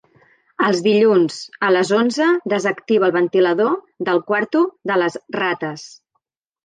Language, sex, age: Catalan, female, 50-59